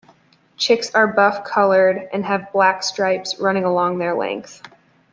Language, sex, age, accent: English, female, 19-29, United States English